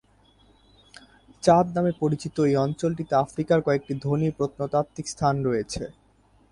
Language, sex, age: Bengali, male, 19-29